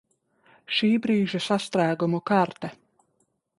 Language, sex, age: Latvian, female, 30-39